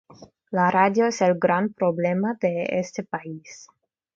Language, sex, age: Spanish, female, 19-29